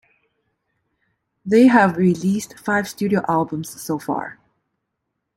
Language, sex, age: English, female, 30-39